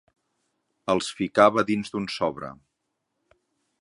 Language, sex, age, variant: Catalan, male, 50-59, Central